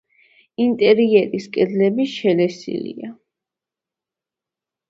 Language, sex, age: Georgian, female, under 19